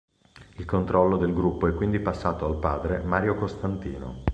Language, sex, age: Italian, male, 30-39